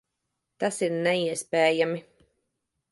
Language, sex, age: Latvian, female, 30-39